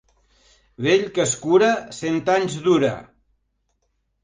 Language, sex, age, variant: Catalan, male, 70-79, Central